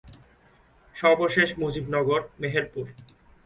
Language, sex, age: Bengali, male, 19-29